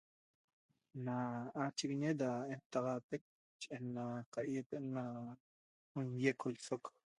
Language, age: Toba, 30-39